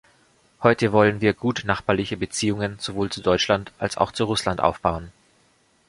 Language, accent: German, Deutschland Deutsch